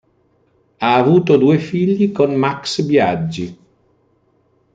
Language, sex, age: Italian, male, 60-69